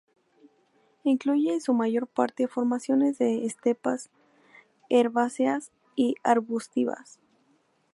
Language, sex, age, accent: Spanish, female, 19-29, México